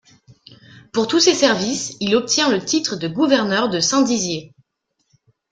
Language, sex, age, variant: French, female, 19-29, Français de métropole